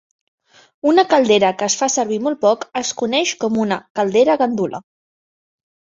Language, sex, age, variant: Catalan, female, 19-29, Central